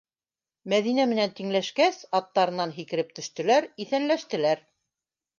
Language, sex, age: Bashkir, female, 60-69